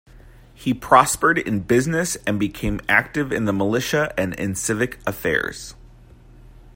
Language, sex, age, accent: English, male, 19-29, United States English